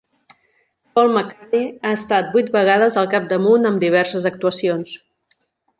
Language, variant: Catalan, Central